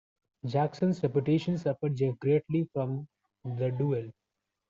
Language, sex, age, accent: English, male, 19-29, India and South Asia (India, Pakistan, Sri Lanka)